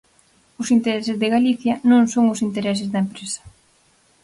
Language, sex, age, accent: Galician, female, 19-29, Central (gheada)